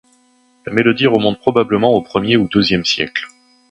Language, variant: French, Français de métropole